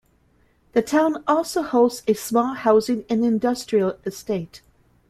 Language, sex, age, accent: English, female, 50-59, United States English